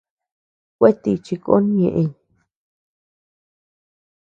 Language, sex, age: Tepeuxila Cuicatec, female, 19-29